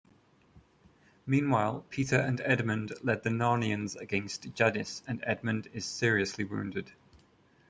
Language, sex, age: English, male, 30-39